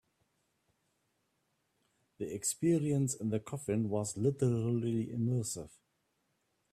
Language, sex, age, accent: English, male, 60-69, Southern African (South Africa, Zimbabwe, Namibia)